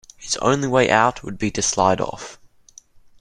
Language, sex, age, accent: English, male, under 19, Australian English